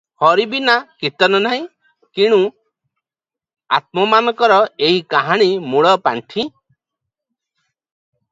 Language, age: Odia, 50-59